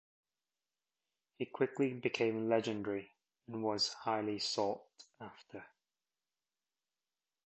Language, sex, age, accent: English, male, 30-39, England English